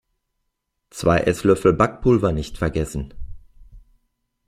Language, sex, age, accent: German, male, 50-59, Deutschland Deutsch